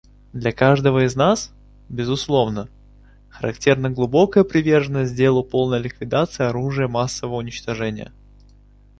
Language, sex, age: Russian, male, 19-29